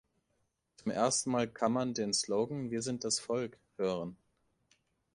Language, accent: German, Deutschland Deutsch